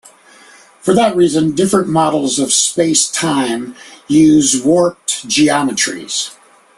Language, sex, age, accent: English, male, 50-59, United States English